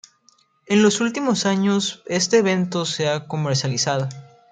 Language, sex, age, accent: Spanish, male, under 19, México